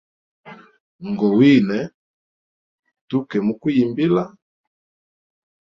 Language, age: Hemba, 40-49